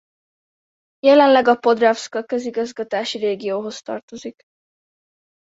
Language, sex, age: Hungarian, female, under 19